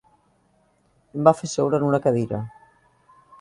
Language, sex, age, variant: Catalan, female, 50-59, Central